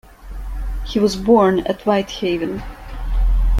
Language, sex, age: English, female, 19-29